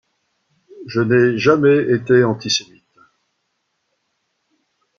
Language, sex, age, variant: French, male, 60-69, Français de métropole